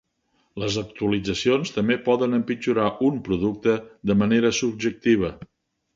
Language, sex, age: Catalan, male, 70-79